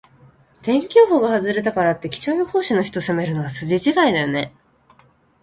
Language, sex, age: Japanese, female, 19-29